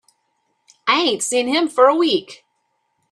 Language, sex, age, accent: English, female, 50-59, United States English